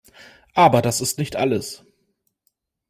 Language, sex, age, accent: German, male, 30-39, Deutschland Deutsch